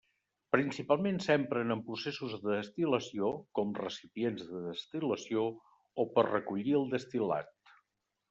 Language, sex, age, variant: Catalan, male, 60-69, Septentrional